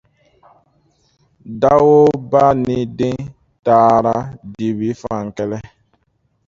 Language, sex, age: Dyula, male, 19-29